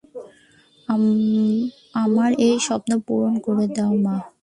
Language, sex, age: Bengali, female, 19-29